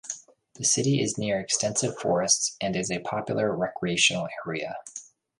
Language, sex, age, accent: English, male, 30-39, United States English